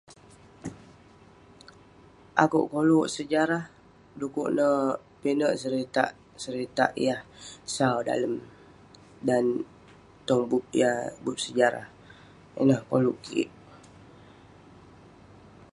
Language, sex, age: Western Penan, female, 30-39